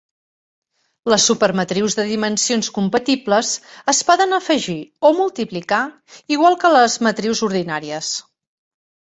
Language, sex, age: Catalan, female, 40-49